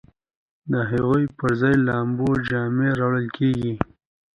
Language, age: Pashto, 19-29